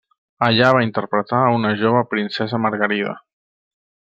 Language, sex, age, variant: Catalan, male, 30-39, Central